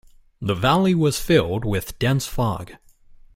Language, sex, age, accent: English, male, 19-29, United States English